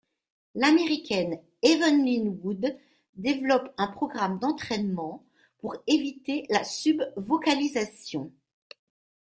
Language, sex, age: French, female, 60-69